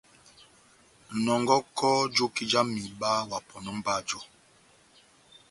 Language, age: Batanga, 40-49